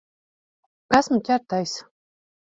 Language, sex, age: Latvian, female, 30-39